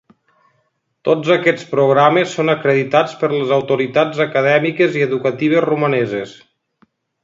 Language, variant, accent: Catalan, Nord-Occidental, nord-occidental